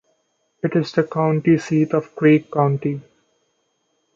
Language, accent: English, India and South Asia (India, Pakistan, Sri Lanka)